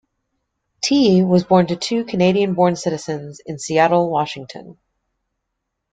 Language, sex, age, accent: English, female, 19-29, United States English